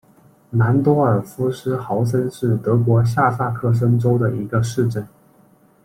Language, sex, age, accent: Chinese, male, 19-29, 出生地：四川省